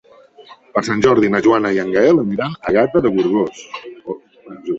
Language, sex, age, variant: Catalan, male, 60-69, Central